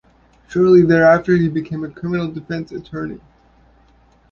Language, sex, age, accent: English, male, 40-49, Canadian English